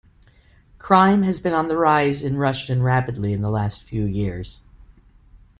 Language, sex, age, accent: English, female, 40-49, United States English